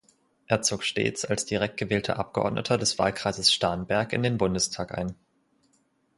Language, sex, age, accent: German, male, 19-29, Deutschland Deutsch